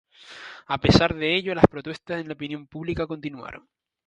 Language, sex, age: Spanish, male, 19-29